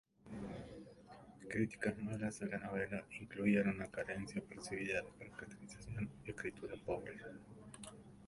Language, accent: Spanish, Rioplatense: Argentina, Uruguay, este de Bolivia, Paraguay